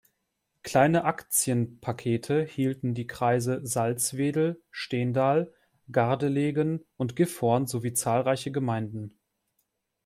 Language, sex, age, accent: German, male, 30-39, Deutschland Deutsch